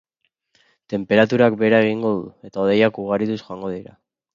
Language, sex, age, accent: Basque, male, under 19, Mendebalekoa (Araba, Bizkaia, Gipuzkoako mendebaleko herri batzuk)